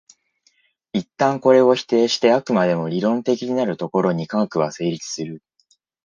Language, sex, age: Japanese, male, 30-39